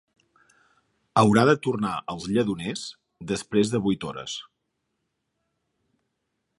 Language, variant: Catalan, Central